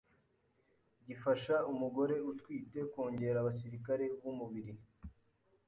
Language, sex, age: Kinyarwanda, male, 19-29